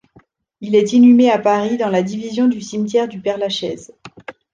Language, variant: French, Français de métropole